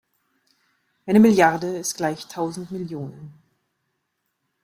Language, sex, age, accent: German, female, 40-49, Deutschland Deutsch